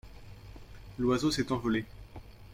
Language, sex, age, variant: French, male, 19-29, Français de métropole